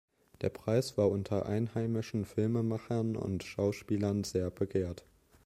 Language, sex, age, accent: German, male, 19-29, Deutschland Deutsch